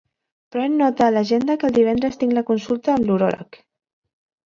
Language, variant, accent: Catalan, Central, central